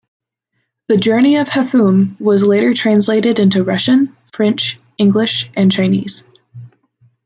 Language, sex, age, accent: English, female, 19-29, United States English